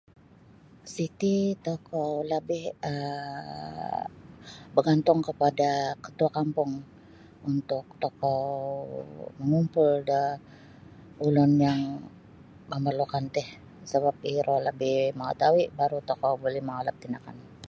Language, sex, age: Sabah Bisaya, female, 50-59